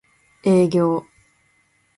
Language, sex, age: Japanese, female, 19-29